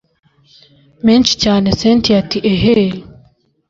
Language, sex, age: Kinyarwanda, female, under 19